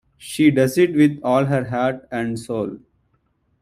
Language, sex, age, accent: English, male, 19-29, India and South Asia (India, Pakistan, Sri Lanka)